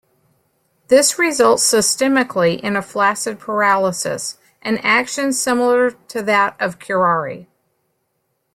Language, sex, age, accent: English, female, 50-59, United States English